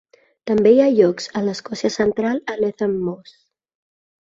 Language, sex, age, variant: Catalan, female, 30-39, Central